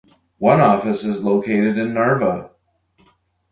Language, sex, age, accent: English, male, 40-49, Canadian English